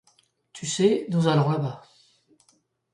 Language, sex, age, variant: French, male, 50-59, Français de métropole